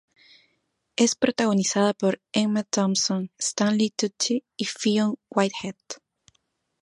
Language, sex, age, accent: Spanish, female, 30-39, Andino-Pacífico: Colombia, Perú, Ecuador, oeste de Bolivia y Venezuela andina